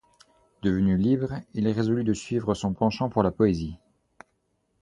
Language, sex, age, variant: French, male, 19-29, Français de métropole